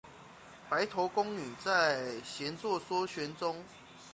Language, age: Chinese, 30-39